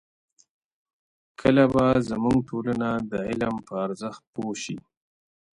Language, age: Pashto, 30-39